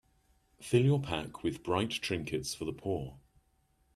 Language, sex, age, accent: English, male, 30-39, England English